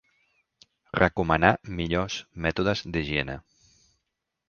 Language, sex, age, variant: Catalan, male, 40-49, Central